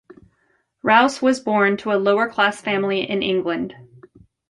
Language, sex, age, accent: English, female, 40-49, United States English